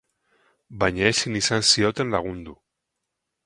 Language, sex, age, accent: Basque, male, 40-49, Mendebalekoa (Araba, Bizkaia, Gipuzkoako mendebaleko herri batzuk)